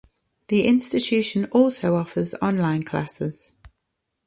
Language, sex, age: English, female, 50-59